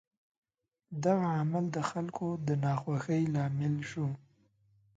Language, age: Pashto, 19-29